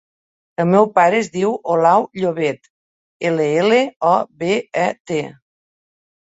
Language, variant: Catalan, Nord-Occidental